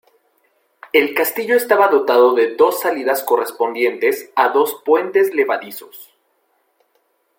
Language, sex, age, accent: Spanish, male, 19-29, México